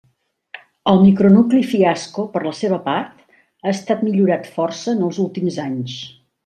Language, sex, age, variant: Catalan, female, 60-69, Central